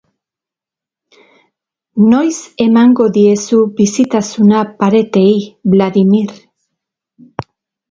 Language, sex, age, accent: Basque, female, 50-59, Mendebalekoa (Araba, Bizkaia, Gipuzkoako mendebaleko herri batzuk)